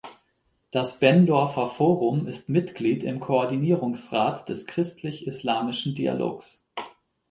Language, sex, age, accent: German, male, 30-39, Deutschland Deutsch